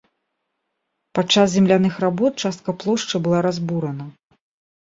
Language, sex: Belarusian, female